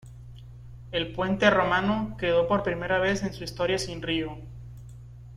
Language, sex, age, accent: Spanish, male, 19-29, México